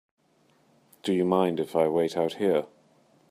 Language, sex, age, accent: English, male, 40-49, England English